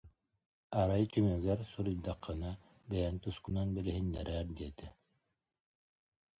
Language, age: Yakut, 50-59